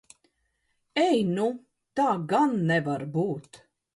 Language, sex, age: Latvian, female, 50-59